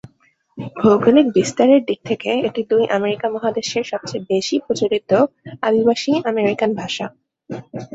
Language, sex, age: Bengali, female, 19-29